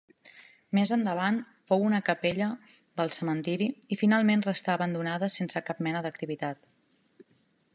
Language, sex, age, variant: Catalan, female, 30-39, Central